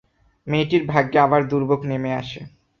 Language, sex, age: Bengali, male, 19-29